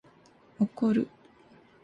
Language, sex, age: Japanese, female, 19-29